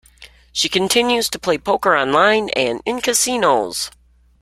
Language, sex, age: English, female, 60-69